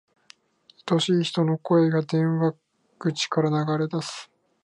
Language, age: Japanese, 19-29